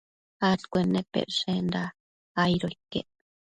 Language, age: Matsés, 30-39